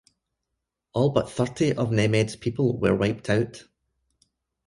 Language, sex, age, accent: English, male, 40-49, Scottish English